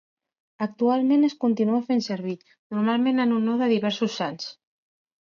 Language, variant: Catalan, Central